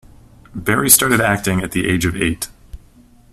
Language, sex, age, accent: English, male, 30-39, Canadian English